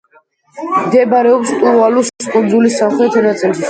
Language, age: Georgian, under 19